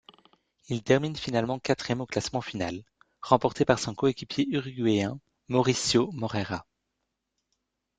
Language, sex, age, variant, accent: French, male, 19-29, Français d'Europe, Français de Belgique